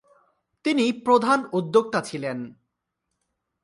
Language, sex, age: Bengali, male, 19-29